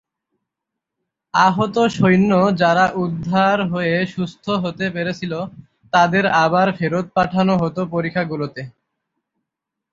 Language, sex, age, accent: Bengali, male, under 19, চলিত